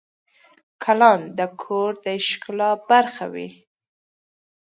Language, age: Pashto, 19-29